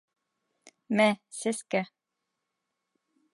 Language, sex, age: Bashkir, female, 19-29